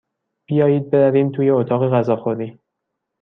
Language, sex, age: Persian, male, 19-29